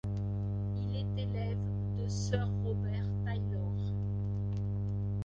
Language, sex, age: French, female, 60-69